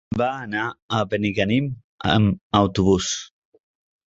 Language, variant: Catalan, Central